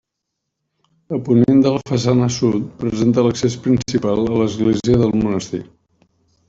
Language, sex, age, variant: Catalan, male, 50-59, Central